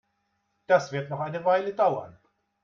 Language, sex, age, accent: German, male, 60-69, Deutschland Deutsch